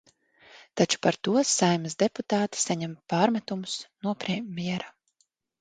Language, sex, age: Latvian, female, 30-39